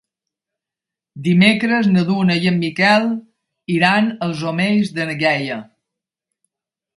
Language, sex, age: Catalan, female, 70-79